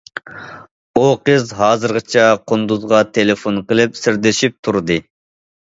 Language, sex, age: Uyghur, male, 30-39